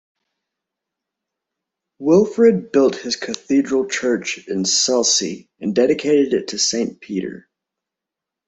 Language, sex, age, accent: English, male, 19-29, Irish English